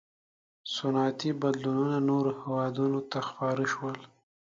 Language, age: Pashto, 19-29